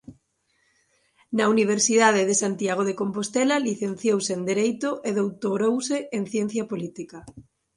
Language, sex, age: Galician, female, 19-29